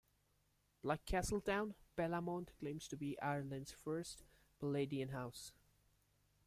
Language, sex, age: English, male, 19-29